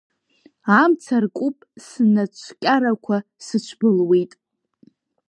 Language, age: Abkhazian, under 19